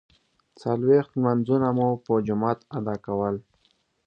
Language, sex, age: Pashto, male, under 19